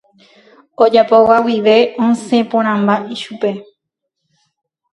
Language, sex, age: Guarani, female, 19-29